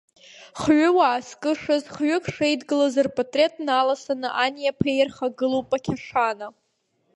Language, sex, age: Abkhazian, female, under 19